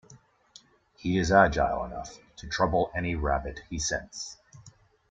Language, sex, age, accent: English, male, 19-29, Canadian English